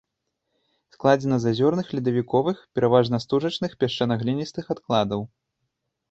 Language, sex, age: Belarusian, male, 19-29